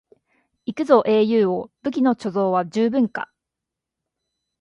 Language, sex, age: Japanese, female, 40-49